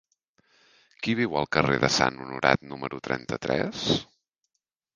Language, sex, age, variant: Catalan, male, 30-39, Central